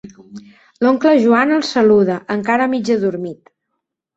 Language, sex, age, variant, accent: Catalan, female, 30-39, Central, Neutre